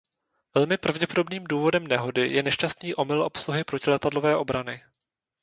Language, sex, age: Czech, male, 19-29